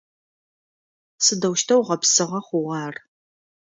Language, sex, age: Adyghe, female, 30-39